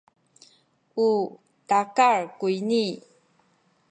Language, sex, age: Sakizaya, female, 50-59